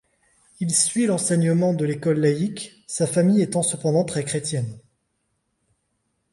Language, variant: French, Français de métropole